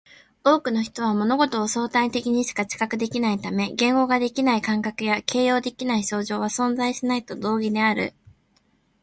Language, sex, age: Japanese, female, 19-29